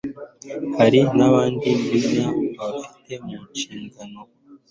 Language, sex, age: Kinyarwanda, male, 19-29